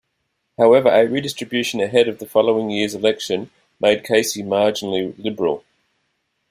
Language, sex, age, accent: English, male, 40-49, Australian English